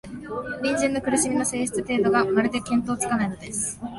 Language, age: Japanese, 19-29